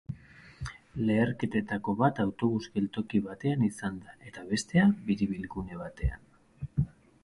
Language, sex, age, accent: Basque, male, 30-39, Mendebalekoa (Araba, Bizkaia, Gipuzkoako mendebaleko herri batzuk)